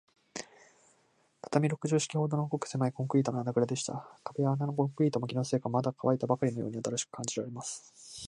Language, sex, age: Japanese, male, 19-29